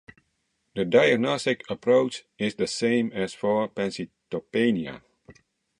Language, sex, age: English, male, 40-49